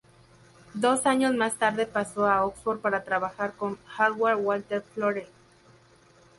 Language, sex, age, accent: Spanish, female, 30-39, México